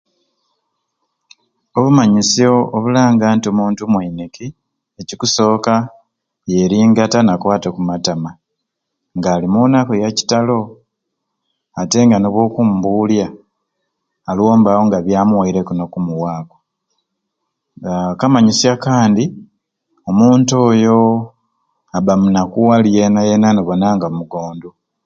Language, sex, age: Ruuli, male, 40-49